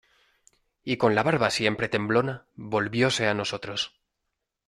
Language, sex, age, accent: Spanish, male, 19-29, España: Centro-Sur peninsular (Madrid, Toledo, Castilla-La Mancha)